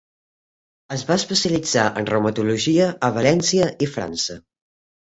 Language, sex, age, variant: Catalan, male, under 19, Central